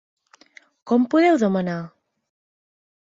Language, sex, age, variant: Catalan, female, 19-29, Central